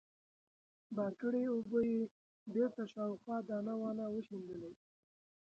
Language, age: Pashto, 19-29